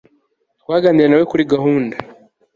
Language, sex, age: Kinyarwanda, male, 19-29